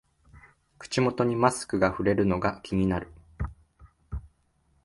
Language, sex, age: Japanese, male, 19-29